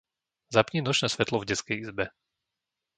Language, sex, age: Slovak, male, 30-39